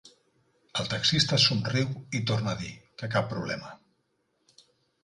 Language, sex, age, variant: Catalan, male, 40-49, Central